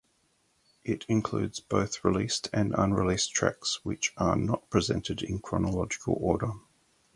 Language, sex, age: English, male, 40-49